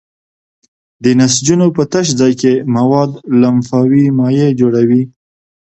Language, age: Pashto, 30-39